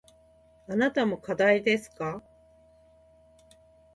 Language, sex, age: Japanese, female, 40-49